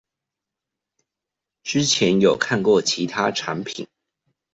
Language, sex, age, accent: Chinese, male, 30-39, 出生地：臺南市